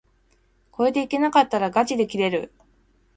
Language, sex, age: Japanese, female, 40-49